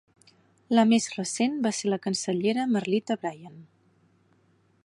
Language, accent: Catalan, central; nord-occidental